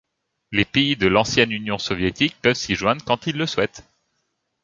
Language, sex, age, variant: French, male, 19-29, Français de métropole